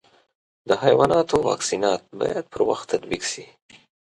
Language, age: Pashto, 30-39